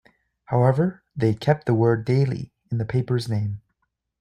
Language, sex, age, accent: English, male, 19-29, Canadian English